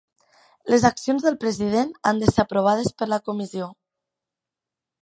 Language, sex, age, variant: Catalan, female, 19-29, Central